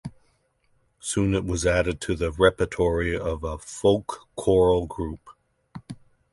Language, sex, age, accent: English, male, 50-59, Canadian English